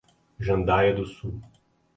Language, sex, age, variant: Portuguese, male, 30-39, Portuguese (Brasil)